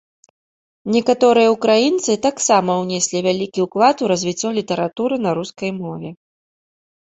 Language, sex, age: Belarusian, female, 30-39